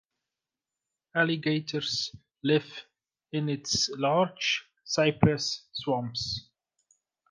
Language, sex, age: English, male, 40-49